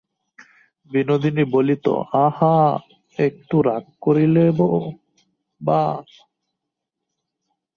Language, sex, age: Bengali, male, 19-29